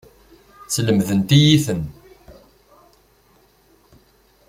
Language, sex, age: Kabyle, male, 30-39